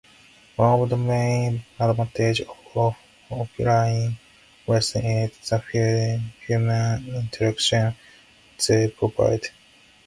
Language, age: English, 19-29